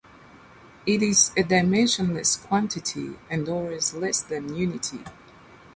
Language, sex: English, female